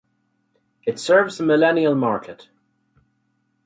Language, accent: English, Northern Irish